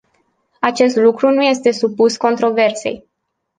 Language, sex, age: Romanian, female, 19-29